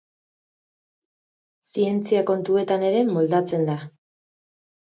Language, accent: Basque, Mendebalekoa (Araba, Bizkaia, Gipuzkoako mendebaleko herri batzuk)